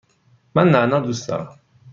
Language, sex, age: Persian, male, 30-39